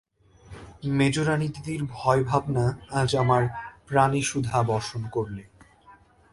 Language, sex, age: Bengali, male, 19-29